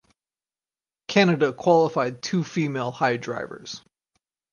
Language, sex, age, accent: English, male, 30-39, United States English